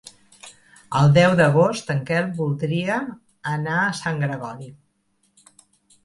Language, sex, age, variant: Catalan, female, 60-69, Central